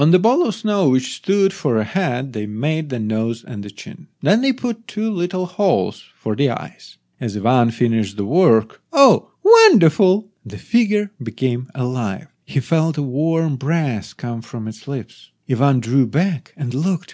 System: none